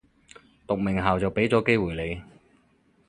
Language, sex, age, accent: Cantonese, male, 30-39, 广州音